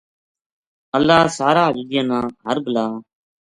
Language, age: Gujari, 40-49